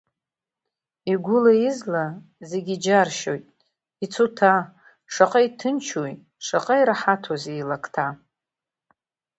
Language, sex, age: Abkhazian, female, 50-59